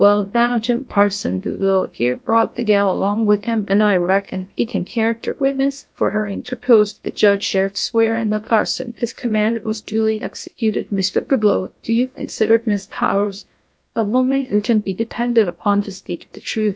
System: TTS, GlowTTS